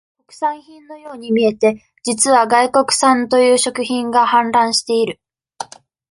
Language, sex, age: Japanese, female, 19-29